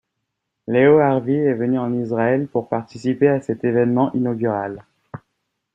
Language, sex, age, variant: French, male, 19-29, Français de métropole